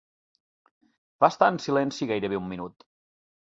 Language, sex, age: Catalan, male, 40-49